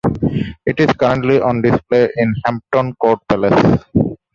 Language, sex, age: English, male, 19-29